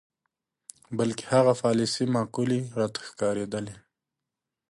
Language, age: Pashto, 30-39